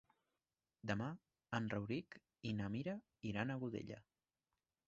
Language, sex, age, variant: Catalan, male, 19-29, Nord-Occidental